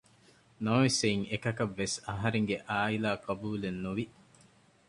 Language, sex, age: Divehi, male, 19-29